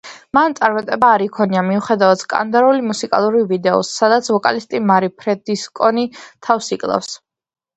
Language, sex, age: Georgian, female, under 19